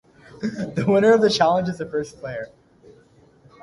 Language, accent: English, United States English